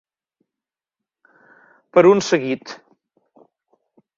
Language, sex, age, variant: Catalan, male, 60-69, Central